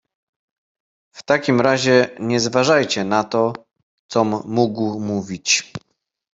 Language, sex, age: Polish, male, 30-39